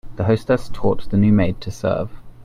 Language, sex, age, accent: English, male, 19-29, England English